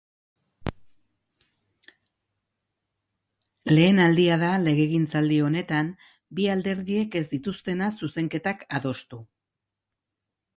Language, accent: Basque, Erdialdekoa edo Nafarra (Gipuzkoa, Nafarroa)